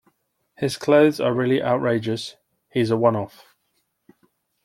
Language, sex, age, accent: English, male, 40-49, England English